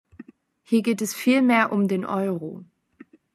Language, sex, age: German, female, 19-29